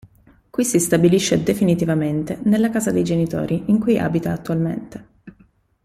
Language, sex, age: Italian, female, 30-39